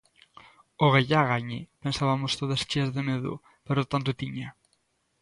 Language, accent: Galician, Atlántico (seseo e gheada)